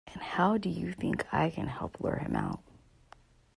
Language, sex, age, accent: English, female, 30-39, United States English